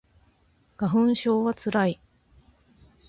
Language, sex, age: Japanese, female, 40-49